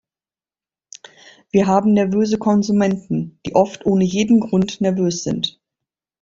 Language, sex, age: German, female, 50-59